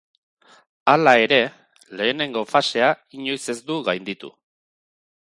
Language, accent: Basque, Erdialdekoa edo Nafarra (Gipuzkoa, Nafarroa)